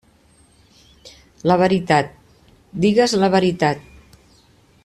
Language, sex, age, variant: Catalan, female, 50-59, Central